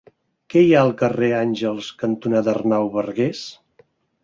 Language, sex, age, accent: Catalan, male, 60-69, Català central